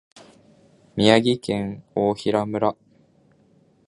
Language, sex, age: Japanese, male, 19-29